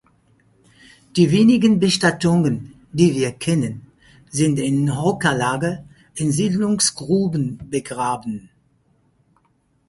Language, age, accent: German, 50-59, Deutschland Deutsch